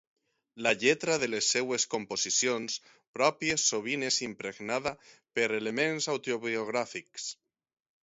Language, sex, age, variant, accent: Catalan, male, 30-39, Valencià meridional, central; valencià